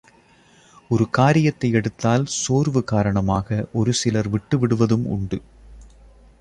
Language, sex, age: Tamil, male, 30-39